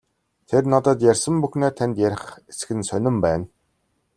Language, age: Mongolian, 90+